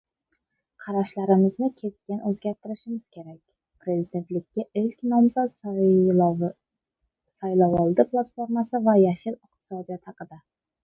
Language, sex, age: Uzbek, female, 30-39